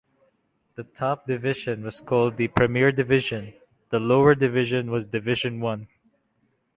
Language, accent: English, Filipino